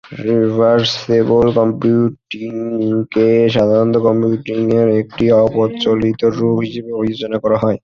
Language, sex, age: Bengali, male, 19-29